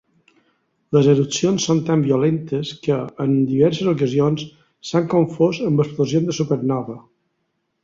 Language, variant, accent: Catalan, Balear, balear